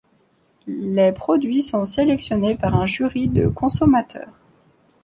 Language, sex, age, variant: French, female, 30-39, Français de métropole